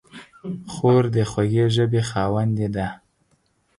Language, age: Pashto, 30-39